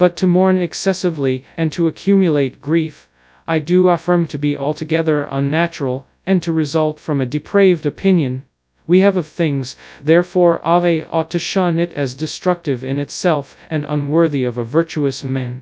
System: TTS, FastPitch